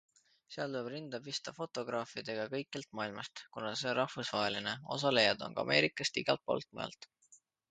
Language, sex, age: Estonian, male, 19-29